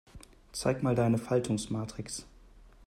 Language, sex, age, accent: German, male, 30-39, Deutschland Deutsch